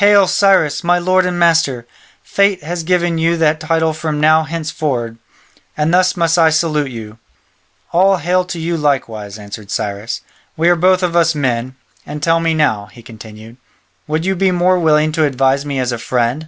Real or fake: real